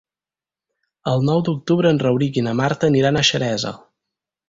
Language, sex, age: Catalan, male, 19-29